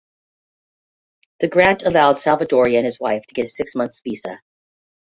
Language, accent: English, United States English